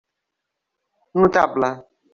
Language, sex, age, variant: Catalan, female, 40-49, Central